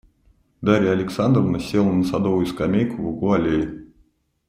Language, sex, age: Russian, male, 30-39